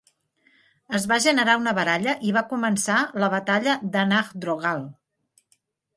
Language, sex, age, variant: Catalan, female, 50-59, Central